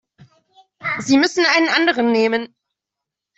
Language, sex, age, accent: German, female, 30-39, Deutschland Deutsch